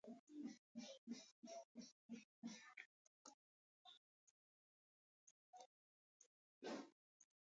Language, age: Pashto, 19-29